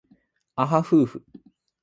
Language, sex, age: Japanese, male, 19-29